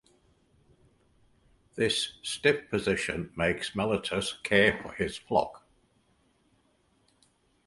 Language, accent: English, England English